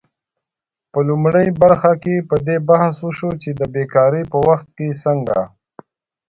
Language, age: Pashto, 40-49